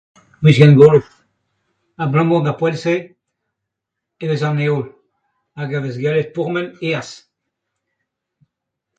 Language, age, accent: Breton, 70-79, Leoneg